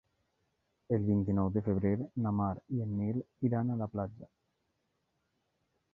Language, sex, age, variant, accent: Catalan, male, 19-29, Valencià central, valencià